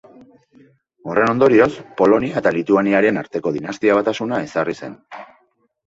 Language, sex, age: Basque, male, 40-49